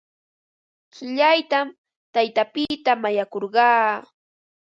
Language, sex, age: Ambo-Pasco Quechua, female, 30-39